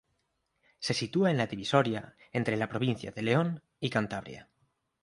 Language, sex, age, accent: Spanish, male, 19-29, España: Norte peninsular (Asturias, Castilla y León, Cantabria, País Vasco, Navarra, Aragón, La Rioja, Guadalajara, Cuenca)